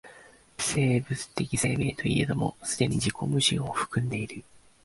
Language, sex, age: Japanese, male, 19-29